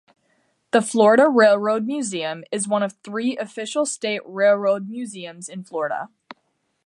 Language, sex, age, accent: English, female, under 19, United States English